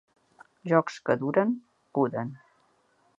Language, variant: Catalan, Central